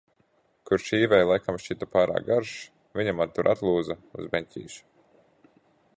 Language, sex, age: Latvian, male, 19-29